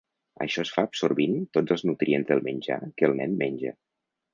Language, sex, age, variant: Catalan, male, 50-59, Nord-Occidental